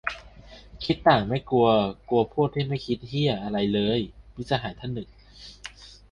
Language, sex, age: Thai, male, 19-29